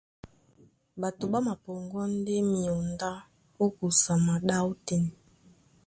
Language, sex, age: Duala, female, 19-29